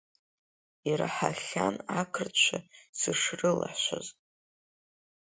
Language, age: Abkhazian, under 19